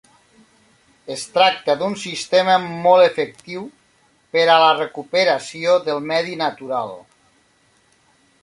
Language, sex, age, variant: Catalan, male, 40-49, Nord-Occidental